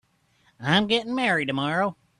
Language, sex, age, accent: English, male, 30-39, United States English